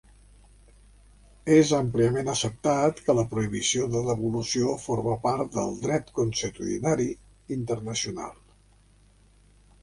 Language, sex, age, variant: Catalan, male, 70-79, Central